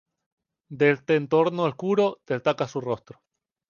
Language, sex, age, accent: Spanish, male, 19-29, España: Islas Canarias